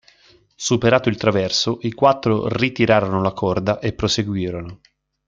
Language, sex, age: Italian, male, 19-29